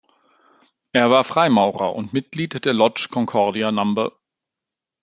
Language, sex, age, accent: German, male, 40-49, Deutschland Deutsch